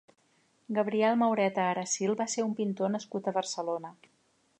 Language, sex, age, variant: Catalan, female, 50-59, Central